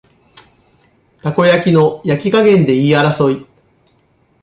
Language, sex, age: Japanese, male, 50-59